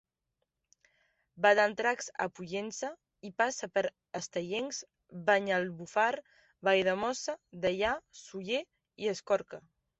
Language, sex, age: Catalan, female, 19-29